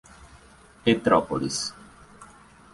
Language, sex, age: Portuguese, male, 19-29